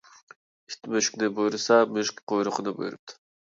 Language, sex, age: Uyghur, male, 19-29